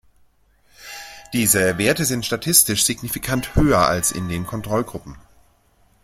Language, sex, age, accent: German, male, 30-39, Deutschland Deutsch